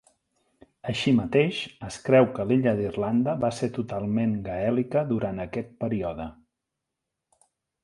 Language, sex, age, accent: Catalan, male, 40-49, central; nord-occidental